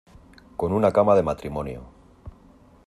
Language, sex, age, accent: Spanish, male, 40-49, España: Norte peninsular (Asturias, Castilla y León, Cantabria, País Vasco, Navarra, Aragón, La Rioja, Guadalajara, Cuenca)